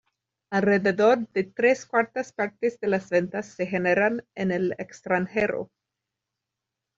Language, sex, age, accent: Spanish, female, 30-39, México